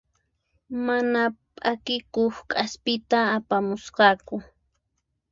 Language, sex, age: Puno Quechua, female, 30-39